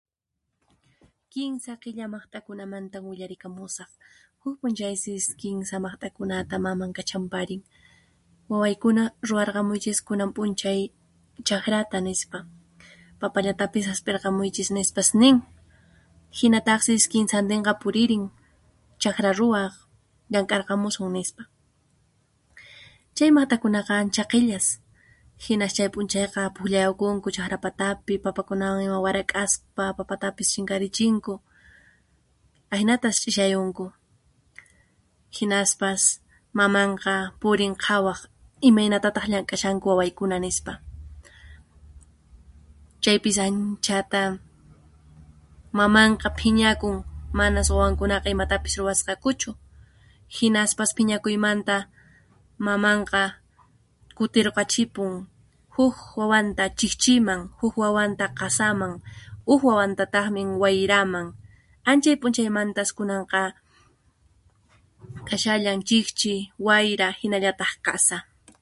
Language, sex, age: Puno Quechua, female, 19-29